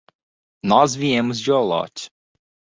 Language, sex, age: Portuguese, male, 19-29